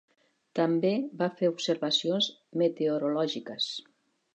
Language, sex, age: Catalan, female, 60-69